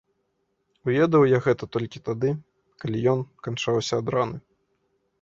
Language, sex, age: Belarusian, male, 19-29